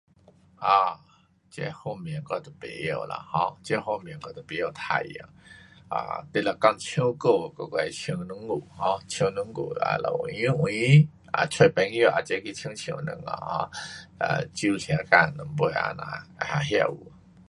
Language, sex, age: Pu-Xian Chinese, male, 50-59